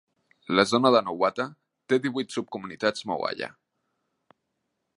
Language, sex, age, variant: Catalan, male, 19-29, Central